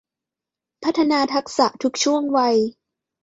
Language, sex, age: Thai, female, 30-39